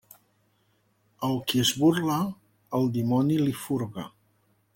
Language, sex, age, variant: Catalan, male, 40-49, Central